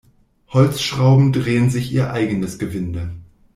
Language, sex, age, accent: German, male, 40-49, Deutschland Deutsch